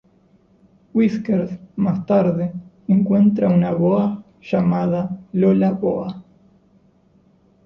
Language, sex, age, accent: Spanish, male, 30-39, Rioplatense: Argentina, Uruguay, este de Bolivia, Paraguay